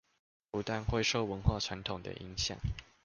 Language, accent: Chinese, 出生地：桃園市